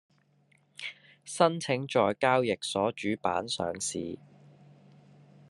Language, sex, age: Cantonese, male, 30-39